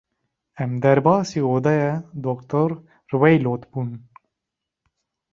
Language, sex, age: Kurdish, male, 19-29